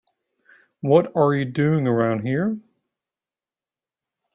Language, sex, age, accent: English, male, 19-29, United States English